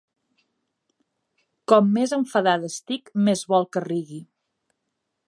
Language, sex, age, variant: Catalan, female, 40-49, Central